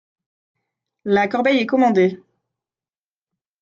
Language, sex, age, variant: French, female, 19-29, Français de métropole